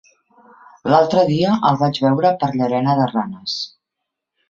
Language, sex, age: Catalan, female, 50-59